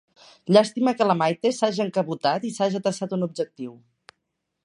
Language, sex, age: Catalan, female, 19-29